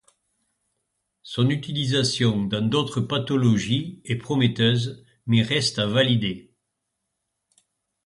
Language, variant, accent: French, Français de métropole, Français du sud de la France